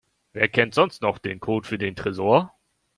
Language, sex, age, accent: German, male, 19-29, Deutschland Deutsch